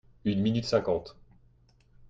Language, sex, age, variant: French, male, 30-39, Français de métropole